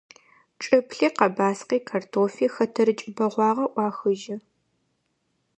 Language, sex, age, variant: Adyghe, female, 19-29, Адыгабзэ (Кирил, пстэумэ зэдыряе)